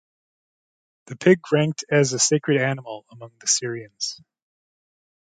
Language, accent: English, United States English